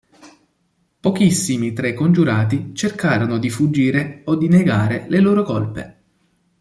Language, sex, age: Italian, male, 19-29